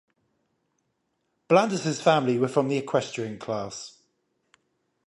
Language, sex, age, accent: English, male, 30-39, England English